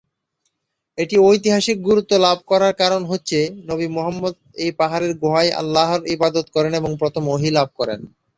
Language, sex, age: Bengali, male, 30-39